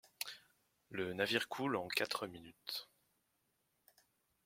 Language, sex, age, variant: French, male, 19-29, Français de métropole